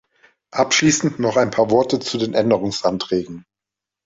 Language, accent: German, Deutschland Deutsch